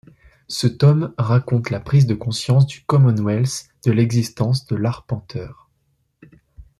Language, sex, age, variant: French, male, under 19, Français de métropole